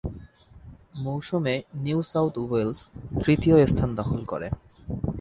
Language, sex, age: Bengali, male, 19-29